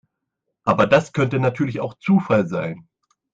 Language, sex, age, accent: German, male, 30-39, Deutschland Deutsch